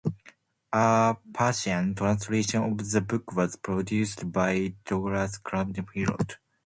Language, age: English, 19-29